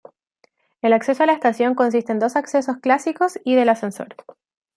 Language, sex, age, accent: Spanish, female, 19-29, Chileno: Chile, Cuyo